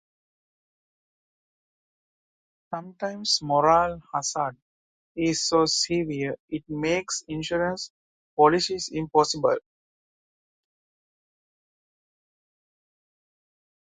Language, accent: English, India and South Asia (India, Pakistan, Sri Lanka)